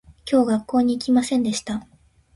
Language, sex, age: Japanese, female, 19-29